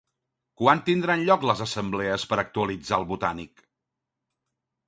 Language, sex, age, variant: Catalan, male, 40-49, Central